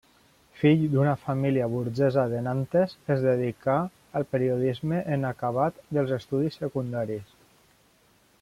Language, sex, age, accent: Catalan, male, 30-39, valencià